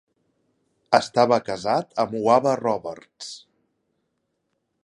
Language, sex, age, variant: Catalan, male, 19-29, Septentrional